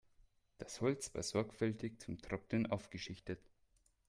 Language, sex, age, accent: German, male, 19-29, Deutschland Deutsch